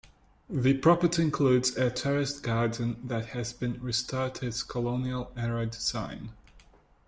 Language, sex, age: English, male, 19-29